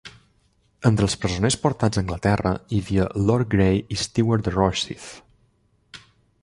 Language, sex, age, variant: Catalan, male, 30-39, Balear